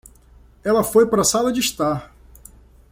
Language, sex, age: Portuguese, male, 19-29